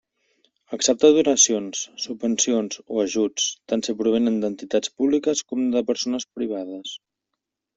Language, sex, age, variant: Catalan, male, 19-29, Central